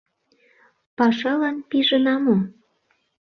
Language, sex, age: Mari, female, 19-29